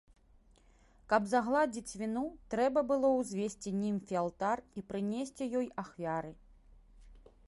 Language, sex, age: Belarusian, female, 30-39